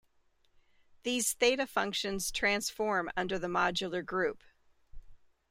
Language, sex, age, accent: English, female, 50-59, United States English